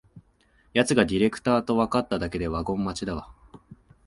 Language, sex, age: Japanese, male, 19-29